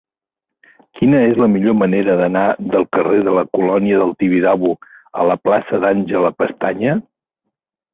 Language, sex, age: Catalan, male, 50-59